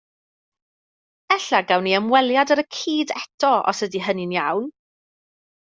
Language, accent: Welsh, Y Deyrnas Unedig Cymraeg